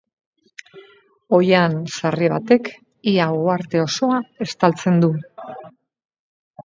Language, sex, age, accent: Basque, female, 50-59, Mendebalekoa (Araba, Bizkaia, Gipuzkoako mendebaleko herri batzuk)